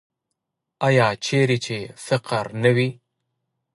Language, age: Pashto, 19-29